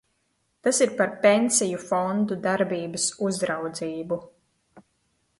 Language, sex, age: Latvian, female, 19-29